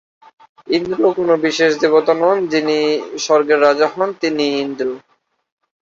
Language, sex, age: Bengali, male, 19-29